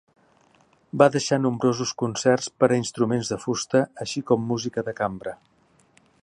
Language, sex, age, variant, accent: Catalan, male, 60-69, Central, central